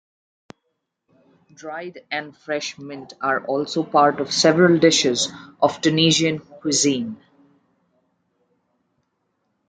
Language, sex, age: English, female, 30-39